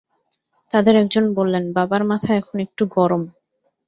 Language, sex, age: Bengali, female, 19-29